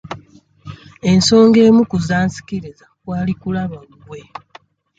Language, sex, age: Ganda, male, 19-29